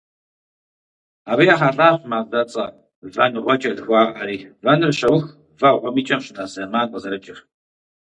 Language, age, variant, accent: Kabardian, 40-49, Адыгэбзэ (Къэбэрдей, Кирил, псоми зэдай), Джылэхъстэней (Gilahsteney)